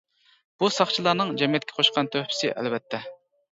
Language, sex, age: Uyghur, female, 40-49